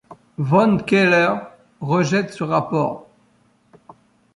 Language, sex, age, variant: French, male, 60-69, Français de métropole